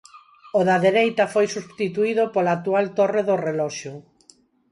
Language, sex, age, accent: Galician, female, 50-59, Neofalante